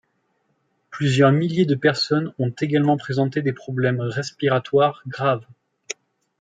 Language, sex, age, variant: French, male, 19-29, Français de métropole